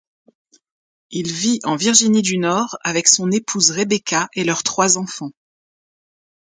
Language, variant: French, Français de métropole